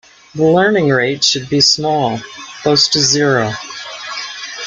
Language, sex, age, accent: English, female, 60-69, United States English